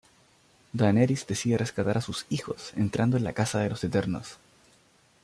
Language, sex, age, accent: Spanish, male, 19-29, Chileno: Chile, Cuyo